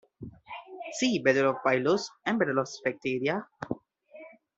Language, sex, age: English, male, 19-29